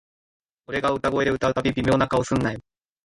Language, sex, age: Japanese, male, 19-29